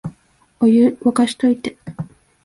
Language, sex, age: Japanese, female, 19-29